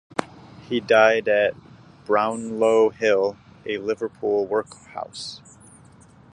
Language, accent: English, United States English